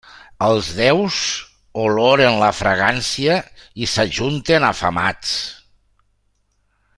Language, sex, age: Catalan, male, 60-69